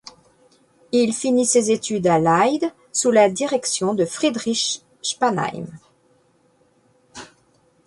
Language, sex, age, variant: French, female, 50-59, Français de métropole